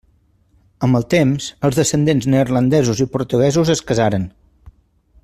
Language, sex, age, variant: Catalan, male, 40-49, Central